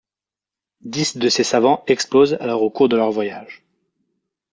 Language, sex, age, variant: French, male, 19-29, Français de métropole